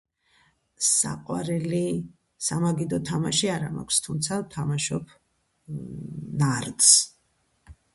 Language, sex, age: Georgian, female, 50-59